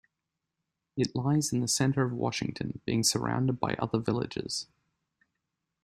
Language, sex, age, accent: English, male, 19-29, Australian English